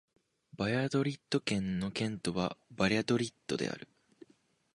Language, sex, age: Japanese, male, 19-29